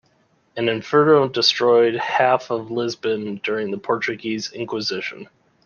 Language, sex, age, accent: English, male, 30-39, United States English